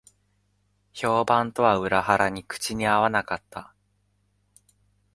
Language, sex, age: Japanese, male, 19-29